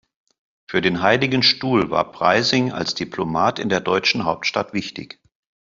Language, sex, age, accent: German, male, 50-59, Deutschland Deutsch